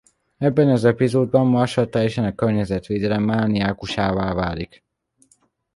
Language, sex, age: Hungarian, male, under 19